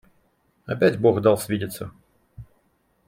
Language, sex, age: Russian, male, 30-39